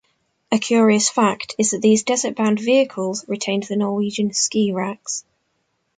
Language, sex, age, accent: English, female, 19-29, England English